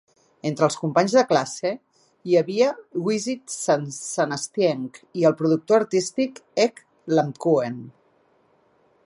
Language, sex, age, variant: Catalan, female, 50-59, Central